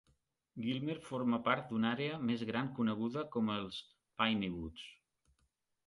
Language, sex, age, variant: Catalan, male, 40-49, Central